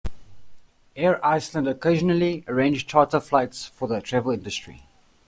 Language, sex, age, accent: English, male, 30-39, Southern African (South Africa, Zimbabwe, Namibia)